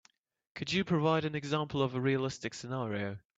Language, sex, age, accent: English, male, 19-29, England English